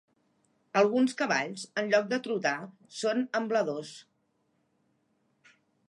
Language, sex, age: Catalan, female, 40-49